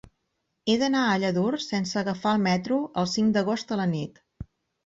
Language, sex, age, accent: Catalan, female, 50-59, Empordanès